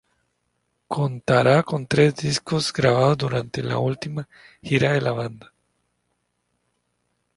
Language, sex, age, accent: Spanish, male, 30-39, América central